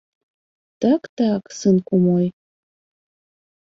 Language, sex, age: Belarusian, female, 30-39